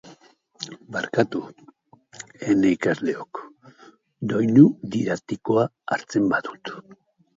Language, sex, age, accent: Basque, male, 60-69, Mendebalekoa (Araba, Bizkaia, Gipuzkoako mendebaleko herri batzuk)